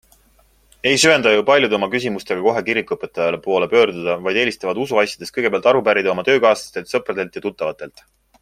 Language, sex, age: Estonian, male, 30-39